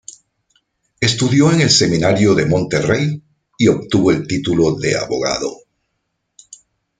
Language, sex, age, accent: Spanish, male, 50-59, Caribe: Cuba, Venezuela, Puerto Rico, República Dominicana, Panamá, Colombia caribeña, México caribeño, Costa del golfo de México